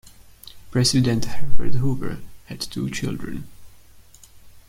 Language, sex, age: English, male, 19-29